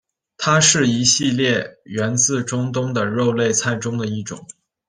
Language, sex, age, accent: Chinese, male, 19-29, 出生地：山西省